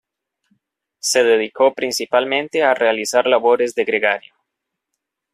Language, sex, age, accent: Spanish, male, 19-29, América central